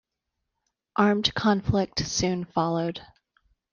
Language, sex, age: English, female, 40-49